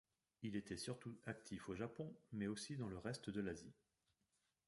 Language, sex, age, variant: French, male, 40-49, Français de métropole